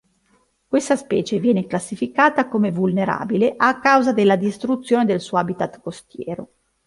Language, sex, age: Italian, female, 30-39